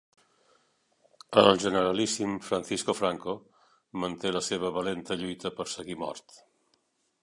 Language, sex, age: Catalan, male, 60-69